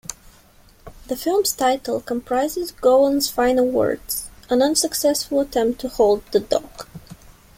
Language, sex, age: English, female, 19-29